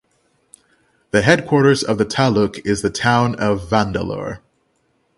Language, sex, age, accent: English, male, 30-39, United States English; England English